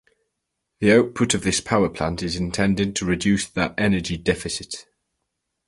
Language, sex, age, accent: English, male, under 19, England English